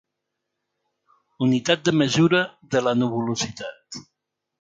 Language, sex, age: Catalan, male, 60-69